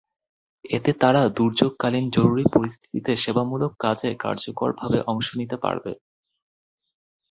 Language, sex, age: Bengali, male, 19-29